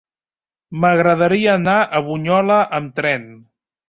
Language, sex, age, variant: Catalan, male, 30-39, Central